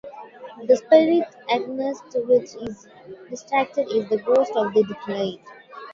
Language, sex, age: English, female, 19-29